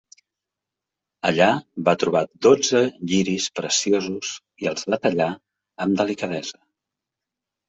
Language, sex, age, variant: Catalan, male, 50-59, Central